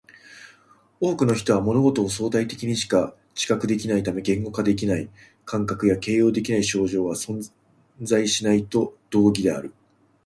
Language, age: Japanese, 30-39